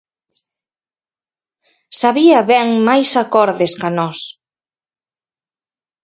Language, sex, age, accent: Galician, female, 40-49, Atlántico (seseo e gheada)